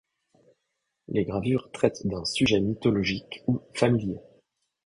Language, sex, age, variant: French, male, 30-39, Français de métropole